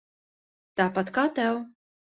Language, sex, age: Latvian, female, 30-39